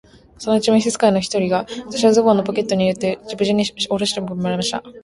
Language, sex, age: Japanese, female, 19-29